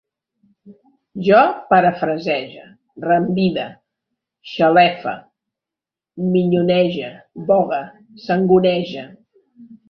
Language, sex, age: Catalan, female, 50-59